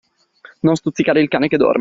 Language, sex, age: Italian, male, 19-29